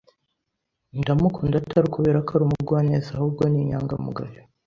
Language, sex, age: Kinyarwanda, male, under 19